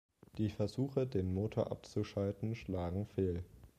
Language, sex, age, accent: German, male, 19-29, Deutschland Deutsch